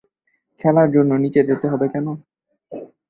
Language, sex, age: Bengali, male, 19-29